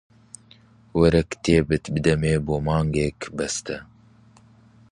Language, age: Central Kurdish, 19-29